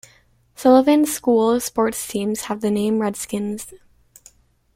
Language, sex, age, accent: English, female, under 19, United States English